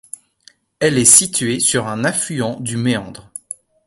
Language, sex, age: French, male, 19-29